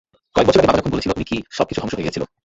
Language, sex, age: Bengali, male, 19-29